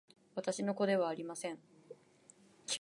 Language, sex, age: Japanese, female, 19-29